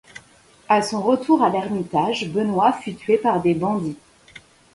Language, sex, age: French, female, 30-39